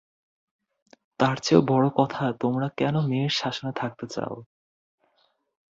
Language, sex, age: Bengali, male, 19-29